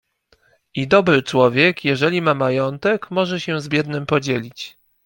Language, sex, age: Polish, male, 30-39